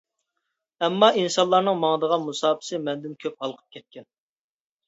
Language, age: Uyghur, 19-29